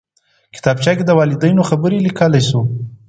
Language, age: Pashto, 19-29